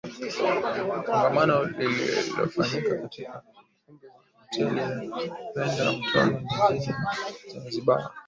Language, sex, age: Swahili, male, 19-29